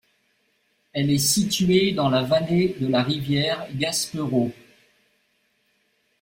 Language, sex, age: French, male, 50-59